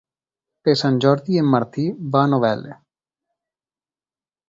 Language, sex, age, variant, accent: Catalan, male, 19-29, Valencià central, valencià